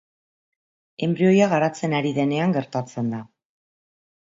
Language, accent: Basque, Mendebalekoa (Araba, Bizkaia, Gipuzkoako mendebaleko herri batzuk)